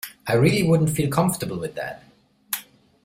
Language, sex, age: English, male, 30-39